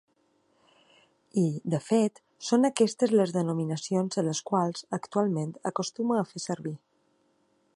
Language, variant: Catalan, Balear